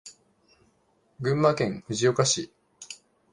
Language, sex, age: Japanese, male, 19-29